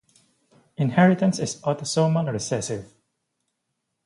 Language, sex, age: English, male, 19-29